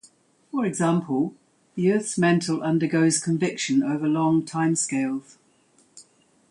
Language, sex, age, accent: English, female, 70-79, New Zealand English